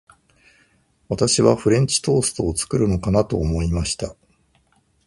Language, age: Japanese, 50-59